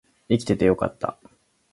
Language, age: Japanese, 19-29